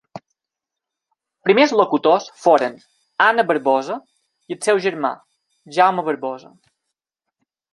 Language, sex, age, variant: Catalan, male, 19-29, Balear